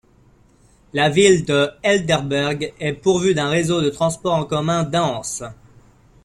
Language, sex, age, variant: French, male, 30-39, Français de métropole